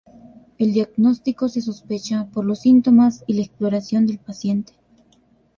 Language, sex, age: Spanish, female, 19-29